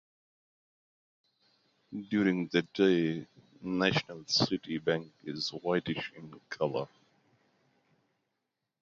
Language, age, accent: English, 19-29, United States English